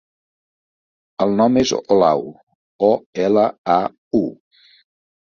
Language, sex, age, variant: Catalan, male, 50-59, Central